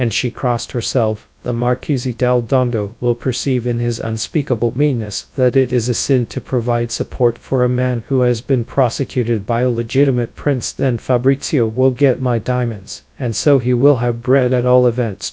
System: TTS, GradTTS